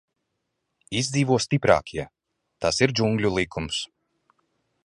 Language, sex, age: Latvian, male, 30-39